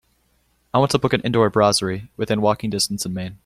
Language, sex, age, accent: English, male, 19-29, United States English